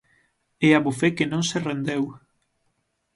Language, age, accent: Galician, 19-29, Normativo (estándar)